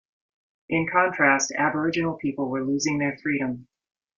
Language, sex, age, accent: English, female, 50-59, United States English